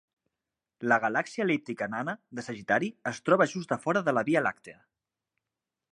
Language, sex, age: Catalan, male, 30-39